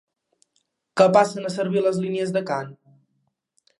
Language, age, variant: Catalan, under 19, Central